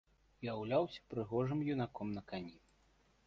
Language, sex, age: Belarusian, male, 19-29